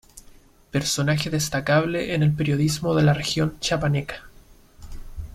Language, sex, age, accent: Spanish, male, 19-29, Chileno: Chile, Cuyo